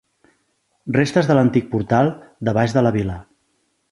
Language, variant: Catalan, Central